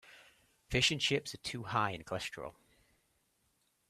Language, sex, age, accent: English, male, 19-29, England English